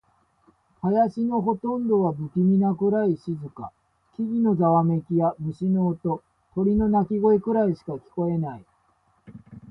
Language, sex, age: Japanese, male, 40-49